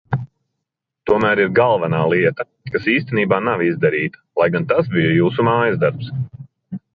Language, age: Latvian, 30-39